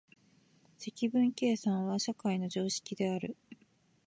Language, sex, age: Japanese, female, 30-39